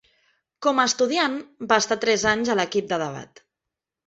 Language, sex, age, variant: Catalan, female, 19-29, Central